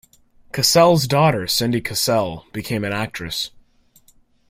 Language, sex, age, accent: English, male, under 19, United States English